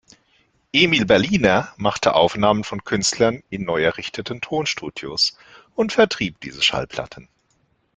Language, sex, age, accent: German, male, 40-49, Deutschland Deutsch